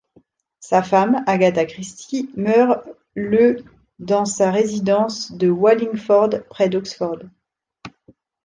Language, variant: French, Français de métropole